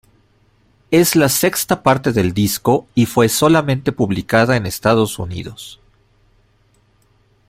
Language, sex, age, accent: Spanish, male, 40-49, México